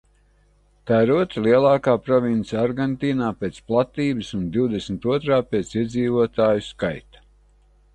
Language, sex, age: Latvian, male, 60-69